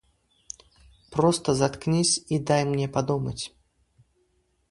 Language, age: Russian, under 19